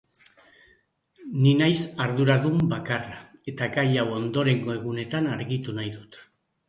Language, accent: Basque, Erdialdekoa edo Nafarra (Gipuzkoa, Nafarroa)